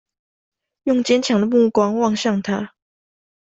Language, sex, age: Chinese, female, under 19